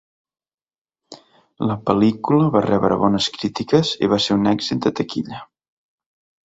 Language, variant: Catalan, Central